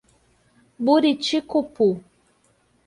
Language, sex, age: Portuguese, female, 30-39